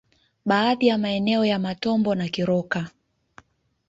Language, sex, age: Swahili, female, 19-29